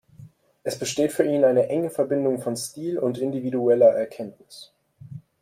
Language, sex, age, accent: German, male, 19-29, Deutschland Deutsch